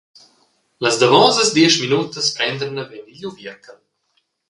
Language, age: Romansh, 19-29